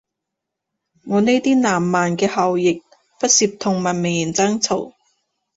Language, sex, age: Cantonese, female, 19-29